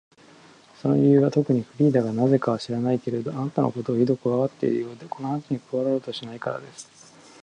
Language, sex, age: Japanese, male, 40-49